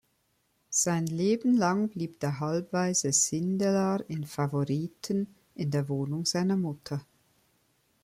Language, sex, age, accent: German, female, 50-59, Schweizerdeutsch